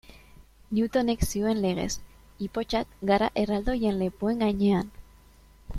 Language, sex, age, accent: Basque, female, 19-29, Mendebalekoa (Araba, Bizkaia, Gipuzkoako mendebaleko herri batzuk)